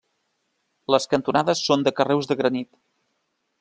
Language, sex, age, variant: Catalan, male, 30-39, Central